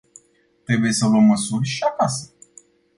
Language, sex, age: Romanian, male, 19-29